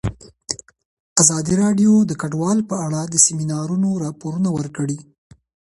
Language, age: Pashto, 19-29